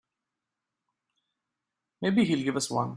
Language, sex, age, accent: English, male, 19-29, India and South Asia (India, Pakistan, Sri Lanka)